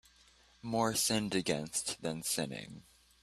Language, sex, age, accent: English, male, 19-29, United States English